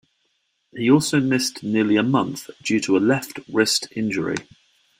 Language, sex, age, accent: English, male, 30-39, England English